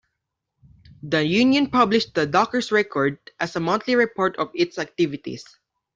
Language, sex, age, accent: English, male, under 19, Filipino